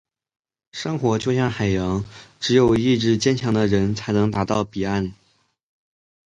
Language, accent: Chinese, 出生地：江苏省